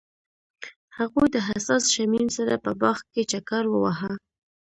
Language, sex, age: Pashto, female, 19-29